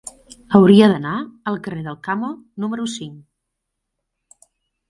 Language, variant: Catalan, Central